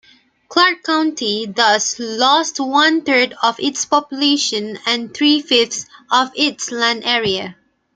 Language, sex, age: English, female, 19-29